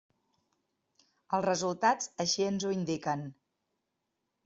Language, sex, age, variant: Catalan, female, 40-49, Central